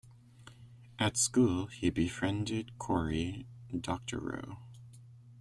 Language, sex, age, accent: English, male, 30-39, United States English